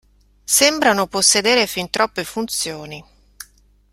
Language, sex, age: Italian, female, 50-59